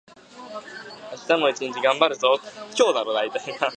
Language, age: Japanese, 19-29